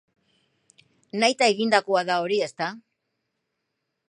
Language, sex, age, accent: Basque, female, 50-59, Mendebalekoa (Araba, Bizkaia, Gipuzkoako mendebaleko herri batzuk)